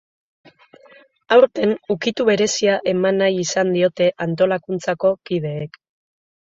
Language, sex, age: Basque, female, 30-39